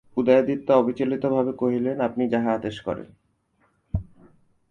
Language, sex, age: Bengali, male, 19-29